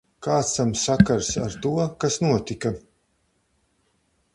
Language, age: Latvian, 50-59